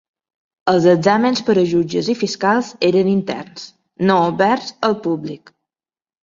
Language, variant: Catalan, Balear